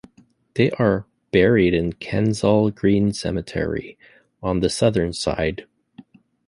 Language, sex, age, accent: English, male, 30-39, United States English